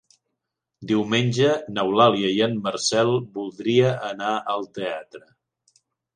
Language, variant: Catalan, Central